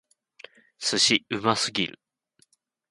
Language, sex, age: Japanese, male, 19-29